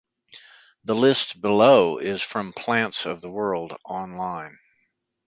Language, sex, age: English, male, 60-69